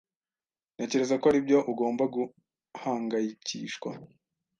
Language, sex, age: Kinyarwanda, male, 19-29